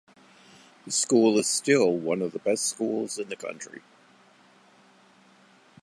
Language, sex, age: English, male, 70-79